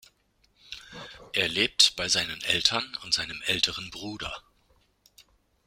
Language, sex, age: German, male, 60-69